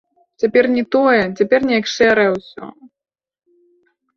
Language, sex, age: Belarusian, female, 30-39